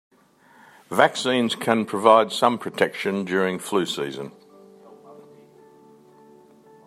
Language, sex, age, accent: English, male, 70-79, Australian English